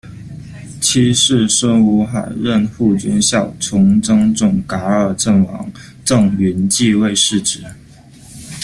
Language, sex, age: Chinese, male, 19-29